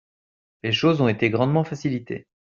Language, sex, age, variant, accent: French, male, 30-39, Français d'Europe, Français de Belgique